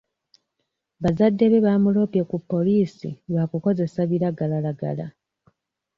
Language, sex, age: Ganda, female, 19-29